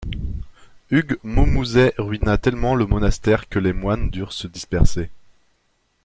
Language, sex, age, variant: French, male, 19-29, Français de métropole